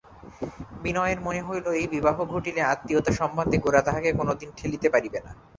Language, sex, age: Bengali, male, 19-29